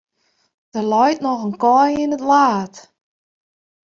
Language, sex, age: Western Frisian, female, 40-49